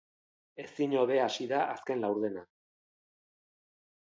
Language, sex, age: Basque, male, 50-59